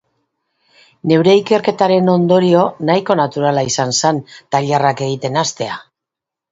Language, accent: Basque, Mendebalekoa (Araba, Bizkaia, Gipuzkoako mendebaleko herri batzuk)